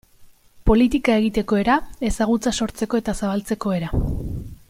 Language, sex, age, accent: Basque, female, 30-39, Erdialdekoa edo Nafarra (Gipuzkoa, Nafarroa)